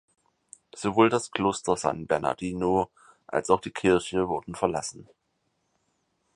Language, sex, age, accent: German, male, 19-29, Deutschland Deutsch